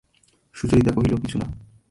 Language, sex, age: Bengali, male, 19-29